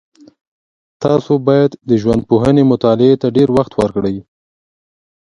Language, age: Pashto, 19-29